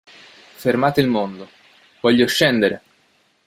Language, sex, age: Italian, male, 19-29